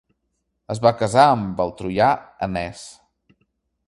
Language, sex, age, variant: Catalan, male, 30-39, Central